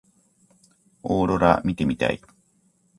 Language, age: Japanese, 40-49